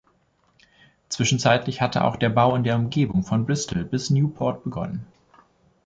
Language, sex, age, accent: German, male, 19-29, Deutschland Deutsch